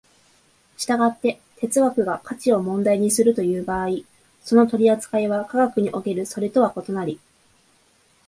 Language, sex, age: Japanese, female, 19-29